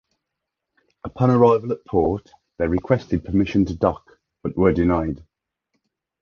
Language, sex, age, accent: English, male, 30-39, England English